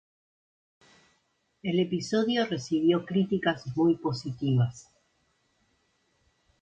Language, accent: Spanish, Rioplatense: Argentina, Uruguay, este de Bolivia, Paraguay